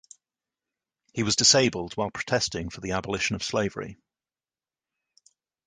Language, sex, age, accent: English, male, 30-39, England English